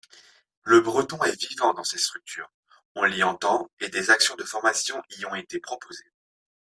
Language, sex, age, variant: French, male, 30-39, Français de métropole